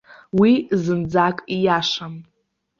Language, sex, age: Abkhazian, female, 19-29